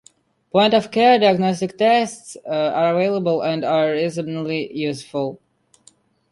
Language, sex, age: English, male, under 19